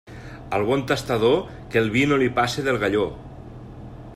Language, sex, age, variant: Catalan, male, 40-49, Nord-Occidental